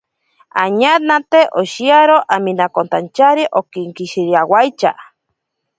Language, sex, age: Ashéninka Perené, female, 19-29